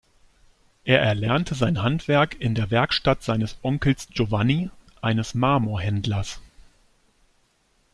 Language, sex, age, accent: German, male, 30-39, Deutschland Deutsch